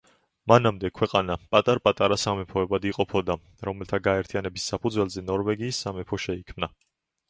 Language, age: Georgian, under 19